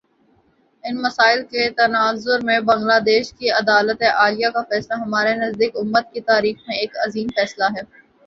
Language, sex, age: Urdu, female, 19-29